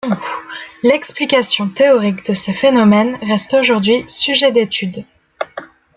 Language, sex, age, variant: French, female, 19-29, Français de métropole